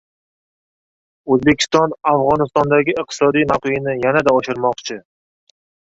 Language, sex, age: Uzbek, male, 19-29